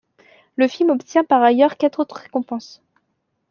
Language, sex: French, female